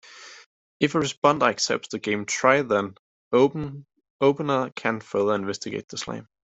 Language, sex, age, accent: English, male, 30-39, United States English